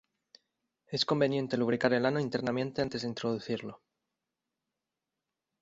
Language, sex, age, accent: Spanish, male, 19-29, España: Centro-Sur peninsular (Madrid, Toledo, Castilla-La Mancha)